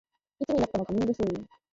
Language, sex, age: Japanese, female, under 19